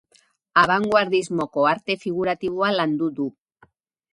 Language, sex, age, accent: Basque, female, 50-59, Erdialdekoa edo Nafarra (Gipuzkoa, Nafarroa)